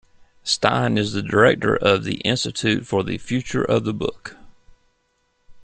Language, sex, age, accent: English, male, 40-49, United States English